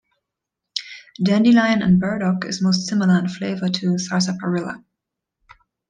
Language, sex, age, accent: English, female, 30-39, United States English